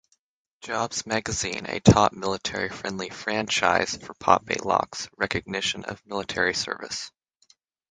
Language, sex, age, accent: English, male, under 19, United States English; Canadian English